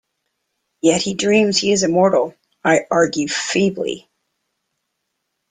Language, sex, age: English, female, 50-59